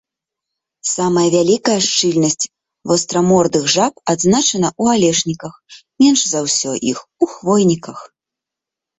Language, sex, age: Belarusian, female, 30-39